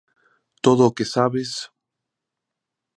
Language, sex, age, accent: Galician, male, 19-29, Normativo (estándar)